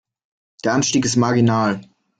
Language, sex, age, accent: German, male, 19-29, Deutschland Deutsch